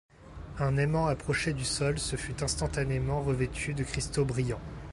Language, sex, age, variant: French, male, 19-29, Français de métropole